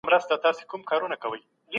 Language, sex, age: Pashto, female, 19-29